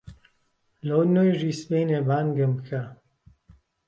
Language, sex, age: Central Kurdish, male, 40-49